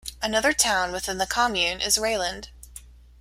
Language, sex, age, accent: English, female, 30-39, United States English